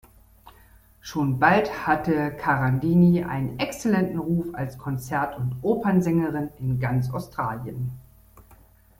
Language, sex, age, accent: German, female, 50-59, Deutschland Deutsch